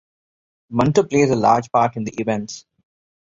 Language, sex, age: English, male, 19-29